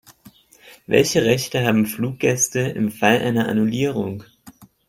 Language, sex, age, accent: German, male, 19-29, Deutschland Deutsch